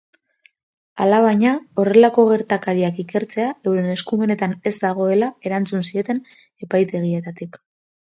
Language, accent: Basque, Mendebalekoa (Araba, Bizkaia, Gipuzkoako mendebaleko herri batzuk)